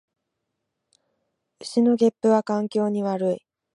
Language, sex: Japanese, female